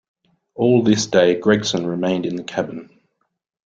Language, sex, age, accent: English, male, 30-39, Australian English